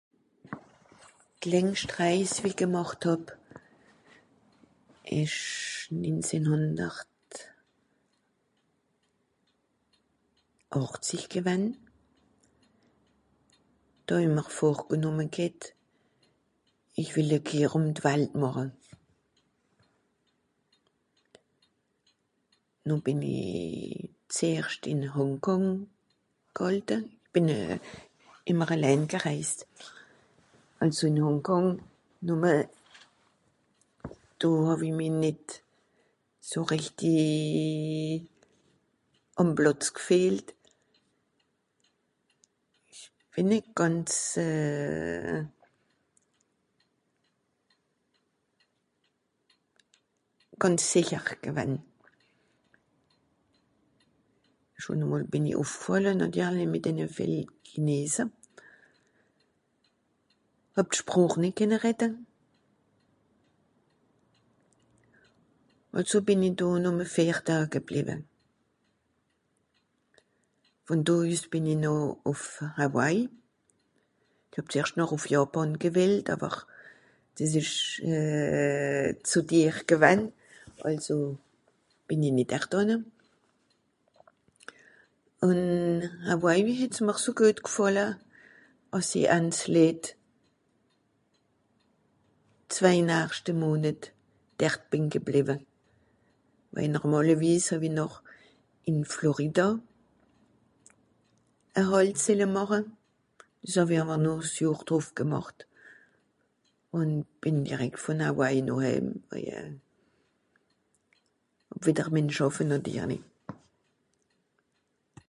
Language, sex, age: Swiss German, female, 70-79